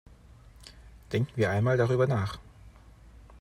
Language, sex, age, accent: German, male, 30-39, Deutschland Deutsch